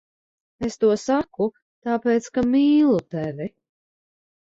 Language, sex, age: Latvian, female, 40-49